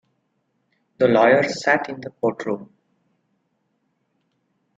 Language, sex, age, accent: English, male, 40-49, India and South Asia (India, Pakistan, Sri Lanka)